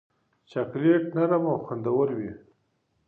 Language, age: Pashto, 40-49